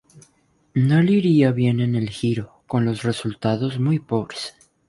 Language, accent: Spanish, Caribe: Cuba, Venezuela, Puerto Rico, República Dominicana, Panamá, Colombia caribeña, México caribeño, Costa del golfo de México